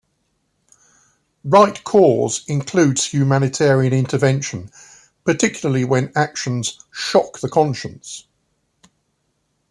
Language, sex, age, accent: English, male, 60-69, England English